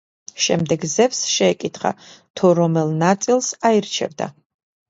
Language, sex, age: Georgian, female, 40-49